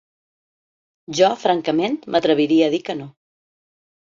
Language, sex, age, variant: Catalan, female, 50-59, Balear